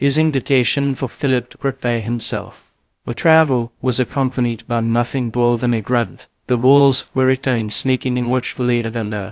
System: TTS, VITS